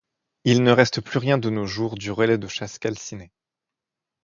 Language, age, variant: French, 19-29, Français de métropole